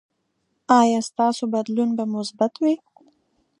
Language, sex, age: Pashto, female, 19-29